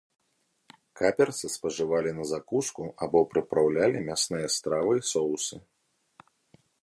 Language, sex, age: Belarusian, male, 30-39